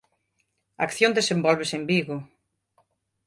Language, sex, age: Galician, female, 50-59